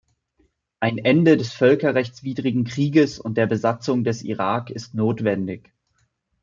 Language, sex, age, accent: German, male, 19-29, Deutschland Deutsch